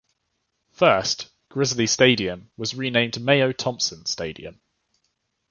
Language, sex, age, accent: English, male, 19-29, England English